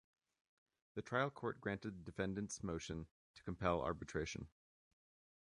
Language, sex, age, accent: English, male, 30-39, United States English